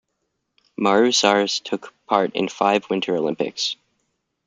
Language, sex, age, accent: English, male, 19-29, United States English